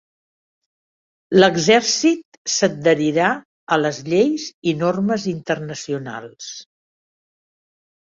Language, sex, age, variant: Catalan, female, 60-69, Central